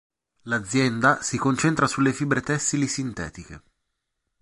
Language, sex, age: Italian, male, 30-39